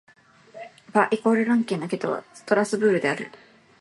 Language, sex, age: Japanese, female, 19-29